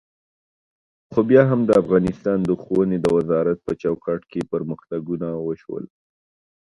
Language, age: Pashto, 19-29